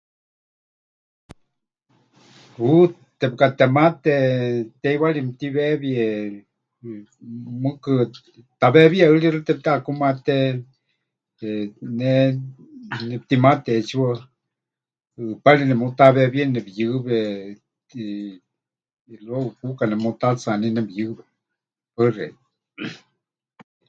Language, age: Huichol, 50-59